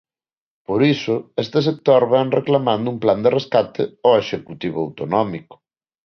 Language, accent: Galician, Neofalante